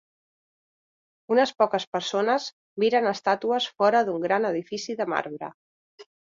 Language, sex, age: Catalan, female, 30-39